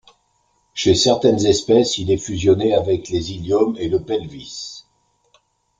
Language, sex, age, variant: French, male, 70-79, Français de métropole